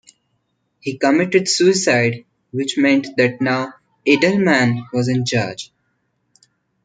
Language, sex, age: English, male, under 19